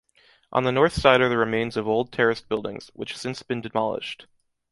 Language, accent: English, United States English